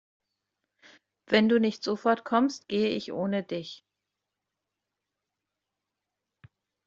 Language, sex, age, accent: German, female, 30-39, Deutschland Deutsch